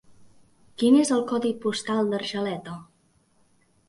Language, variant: Catalan, Central